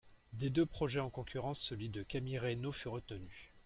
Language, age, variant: French, 30-39, Français de métropole